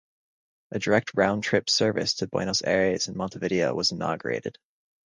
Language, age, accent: English, 19-29, United States English